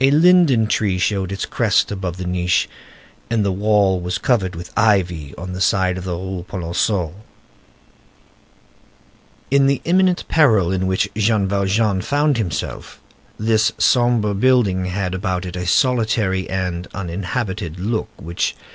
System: none